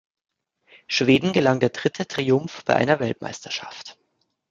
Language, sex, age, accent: German, male, 30-39, Deutschland Deutsch